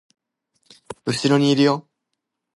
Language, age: Japanese, 19-29